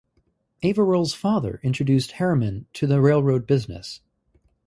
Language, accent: English, United States English